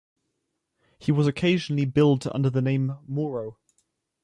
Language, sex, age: English, male, 19-29